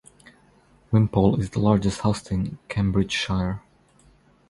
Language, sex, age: English, male, 30-39